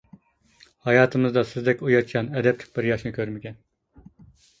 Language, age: Uyghur, 40-49